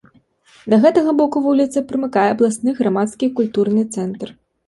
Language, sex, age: Belarusian, female, 19-29